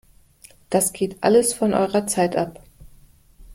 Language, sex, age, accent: German, female, 50-59, Deutschland Deutsch